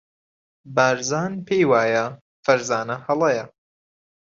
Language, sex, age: Central Kurdish, male, 19-29